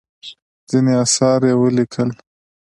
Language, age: Pashto, 30-39